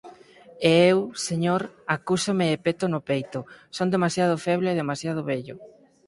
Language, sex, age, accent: Galician, male, 19-29, Central (gheada)